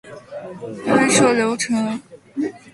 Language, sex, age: Chinese, female, 19-29